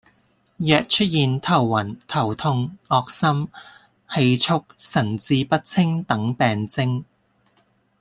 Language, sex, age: Cantonese, female, 30-39